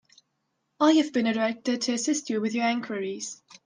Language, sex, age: English, female, 19-29